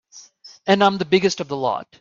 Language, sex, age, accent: English, male, 30-39, United States English